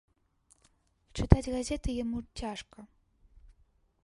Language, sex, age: Belarusian, female, under 19